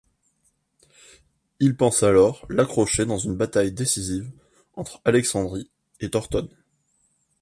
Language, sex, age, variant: French, male, 19-29, Français de métropole